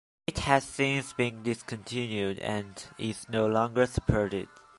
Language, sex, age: English, male, under 19